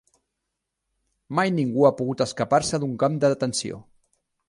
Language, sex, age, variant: Catalan, male, 40-49, Central